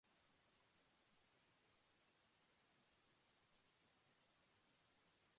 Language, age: Spanish, under 19